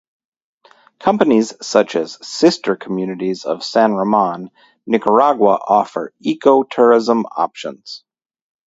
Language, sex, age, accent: English, male, 30-39, United States English